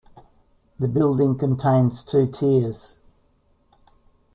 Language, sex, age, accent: English, male, 70-79, Australian English